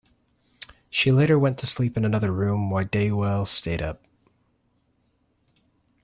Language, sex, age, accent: English, male, 30-39, United States English